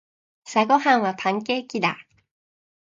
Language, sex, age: Japanese, female, 19-29